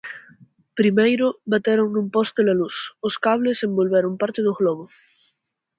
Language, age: Galician, 19-29